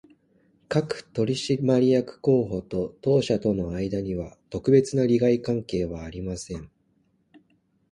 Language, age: Japanese, 19-29